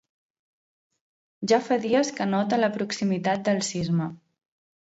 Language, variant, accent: Catalan, Central, central